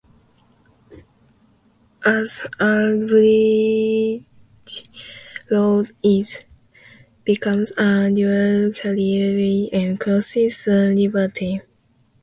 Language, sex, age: English, female, 19-29